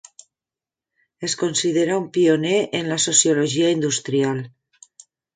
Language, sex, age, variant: Catalan, female, 50-59, Nord-Occidental